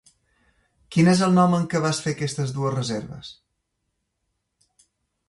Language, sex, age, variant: Catalan, female, 40-49, Balear